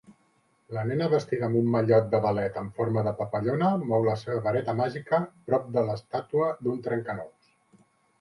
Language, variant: Catalan, Central